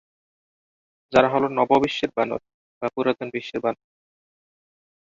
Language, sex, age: Bengali, male, 19-29